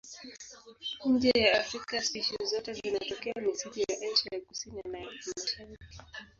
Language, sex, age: Swahili, female, 19-29